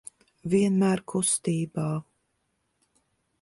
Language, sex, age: Latvian, female, 40-49